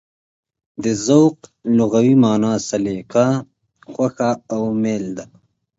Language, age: Pashto, 19-29